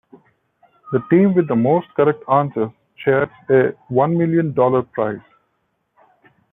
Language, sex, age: English, male, 30-39